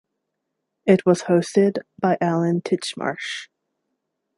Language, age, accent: English, 30-39, United States English